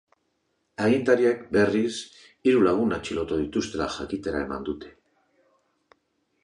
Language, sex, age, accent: Basque, male, 60-69, Mendebalekoa (Araba, Bizkaia, Gipuzkoako mendebaleko herri batzuk)